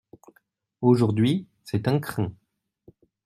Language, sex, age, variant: French, male, 19-29, Français de métropole